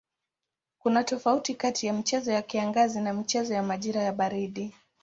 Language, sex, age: Swahili, female, 19-29